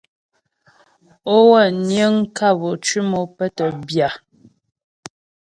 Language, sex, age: Ghomala, female, 30-39